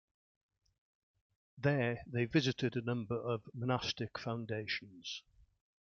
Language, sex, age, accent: English, male, 60-69, England English